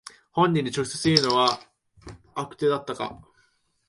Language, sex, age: Japanese, male, 19-29